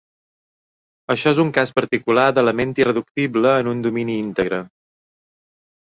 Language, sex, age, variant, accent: Catalan, male, 40-49, Balear, menorquí